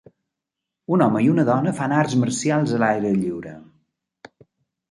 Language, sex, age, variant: Catalan, male, 40-49, Balear